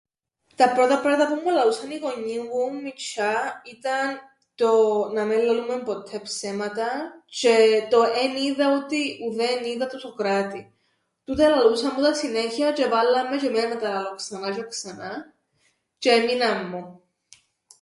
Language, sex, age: Greek, female, 19-29